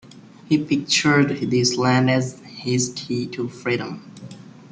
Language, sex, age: English, male, 19-29